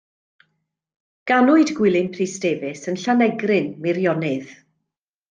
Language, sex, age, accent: Welsh, female, 50-59, Y Deyrnas Unedig Cymraeg